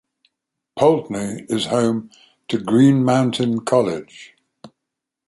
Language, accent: English, England English